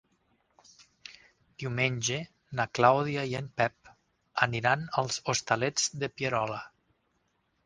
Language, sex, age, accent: Catalan, male, 50-59, Tortosí